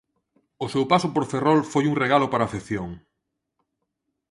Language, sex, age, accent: Galician, male, 40-49, Normativo (estándar); Neofalante